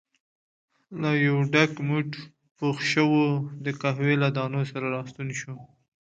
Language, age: Pashto, 30-39